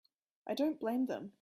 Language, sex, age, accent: English, female, 19-29, Australian English